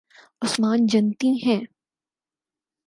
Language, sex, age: Urdu, female, 19-29